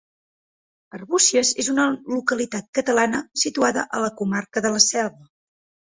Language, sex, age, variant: Catalan, female, 19-29, Central